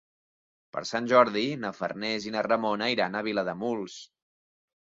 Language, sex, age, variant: Catalan, male, 19-29, Central